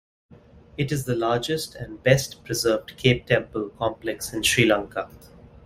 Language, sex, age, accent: English, male, 30-39, India and South Asia (India, Pakistan, Sri Lanka)